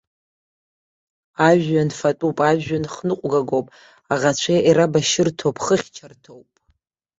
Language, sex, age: Abkhazian, female, 30-39